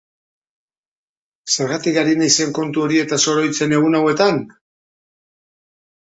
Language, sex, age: Basque, male, 40-49